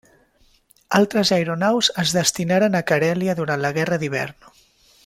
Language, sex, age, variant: Catalan, male, 19-29, Central